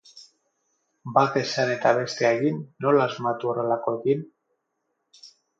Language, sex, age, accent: Basque, male, 40-49, Mendebalekoa (Araba, Bizkaia, Gipuzkoako mendebaleko herri batzuk)